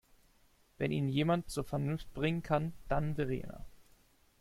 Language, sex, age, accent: German, male, 30-39, Deutschland Deutsch